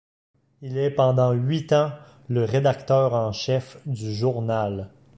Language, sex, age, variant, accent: French, male, 30-39, Français d'Amérique du Nord, Français du Canada